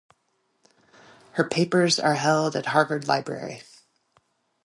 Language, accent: English, United States English